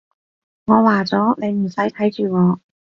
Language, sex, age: Cantonese, female, 19-29